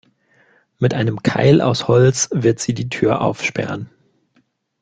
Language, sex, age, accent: German, male, 19-29, Deutschland Deutsch